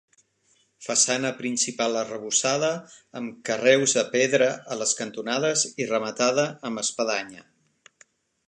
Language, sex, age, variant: Catalan, male, 50-59, Central